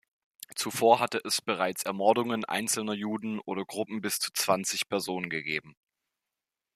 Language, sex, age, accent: German, male, 19-29, Deutschland Deutsch